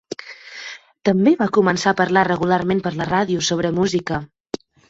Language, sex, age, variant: Catalan, female, 19-29, Balear